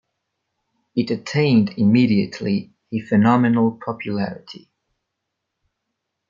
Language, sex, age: English, male, 19-29